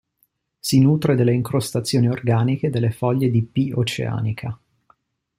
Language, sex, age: Italian, male, 30-39